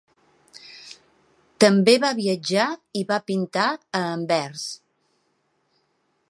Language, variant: Catalan, Central